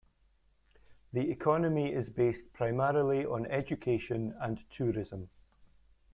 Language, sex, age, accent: English, male, 40-49, Scottish English